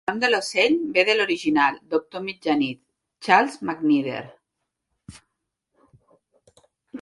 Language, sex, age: Catalan, female, under 19